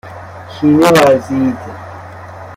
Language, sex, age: Persian, male, 30-39